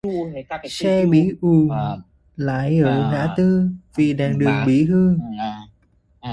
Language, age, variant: Vietnamese, 19-29, Hà Nội